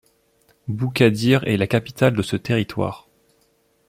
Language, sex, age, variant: French, male, 19-29, Français de métropole